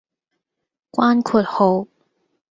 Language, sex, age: Cantonese, female, 19-29